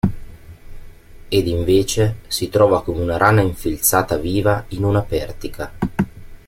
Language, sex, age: Italian, male, 40-49